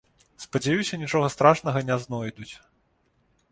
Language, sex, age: Belarusian, male, 30-39